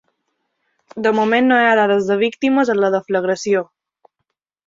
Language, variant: Catalan, Balear